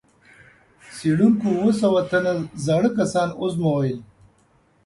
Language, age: Pashto, 50-59